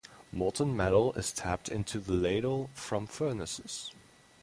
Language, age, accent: English, 19-29, United States English; England English